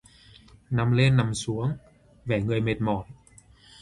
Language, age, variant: Vietnamese, 19-29, Hà Nội